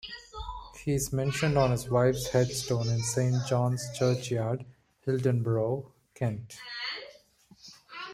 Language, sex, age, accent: English, male, 30-39, India and South Asia (India, Pakistan, Sri Lanka)